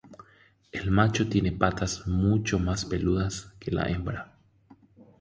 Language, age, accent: Spanish, 30-39, Rioplatense: Argentina, Uruguay, este de Bolivia, Paraguay